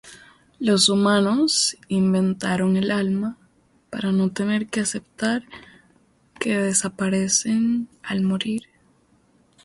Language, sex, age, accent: Spanish, female, under 19, Caribe: Cuba, Venezuela, Puerto Rico, República Dominicana, Panamá, Colombia caribeña, México caribeño, Costa del golfo de México